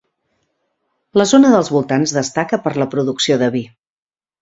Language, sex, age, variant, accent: Catalan, female, 40-49, Central, Català central